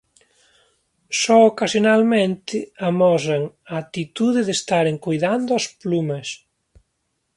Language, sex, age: Galician, male, 40-49